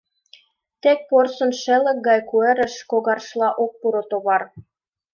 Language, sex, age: Mari, female, 19-29